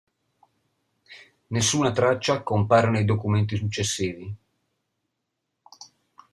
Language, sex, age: Italian, male, 50-59